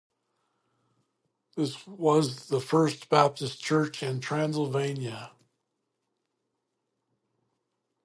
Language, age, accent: English, 60-69, United States English